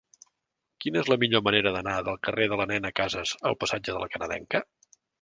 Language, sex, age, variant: Catalan, male, 50-59, Central